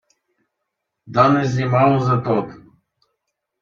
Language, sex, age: German, male, 30-39